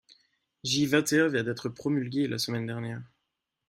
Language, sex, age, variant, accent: French, male, 19-29, Français d'Europe, Français de Belgique